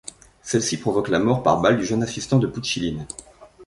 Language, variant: French, Français de métropole